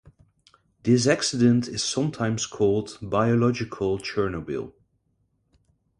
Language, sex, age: English, male, 30-39